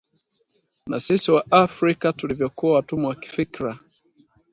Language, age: Swahili, 19-29